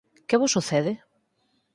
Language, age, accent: Galician, 40-49, Oriental (común en zona oriental)